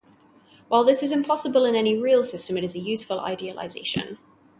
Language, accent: English, England English